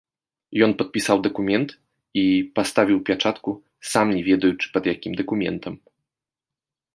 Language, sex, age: Belarusian, male, 19-29